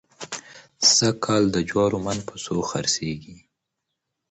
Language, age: Pashto, 30-39